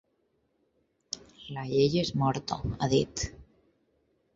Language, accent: Catalan, valencià